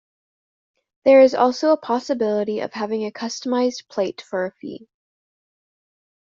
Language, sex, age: English, female, under 19